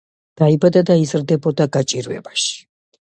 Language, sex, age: Georgian, female, 50-59